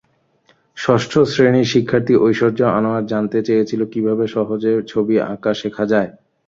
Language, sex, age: Bengali, male, 19-29